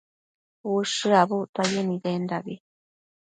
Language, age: Matsés, 30-39